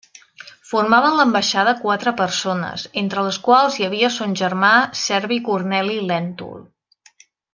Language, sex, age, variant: Catalan, female, 30-39, Central